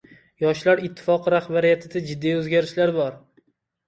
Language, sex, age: Uzbek, male, 19-29